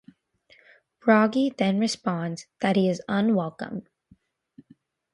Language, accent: English, United States English